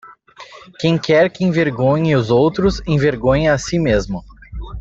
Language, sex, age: Portuguese, male, 19-29